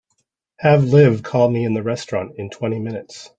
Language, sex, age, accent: English, male, 30-39, United States English